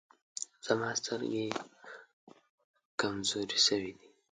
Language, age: Pashto, under 19